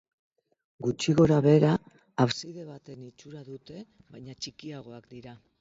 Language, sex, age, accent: Basque, female, 60-69, Mendebalekoa (Araba, Bizkaia, Gipuzkoako mendebaleko herri batzuk)